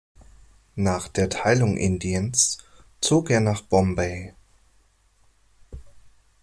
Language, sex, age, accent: German, male, 30-39, Deutschland Deutsch